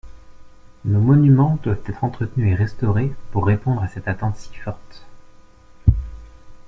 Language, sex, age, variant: French, male, 30-39, Français de métropole